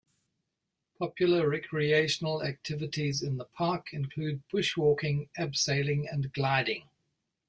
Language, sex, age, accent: English, male, 70-79, New Zealand English